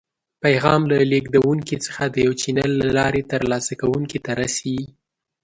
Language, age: Pashto, 19-29